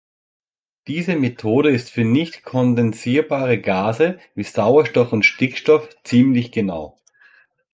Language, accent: German, Österreichisches Deutsch